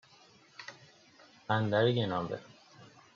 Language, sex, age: Persian, male, 19-29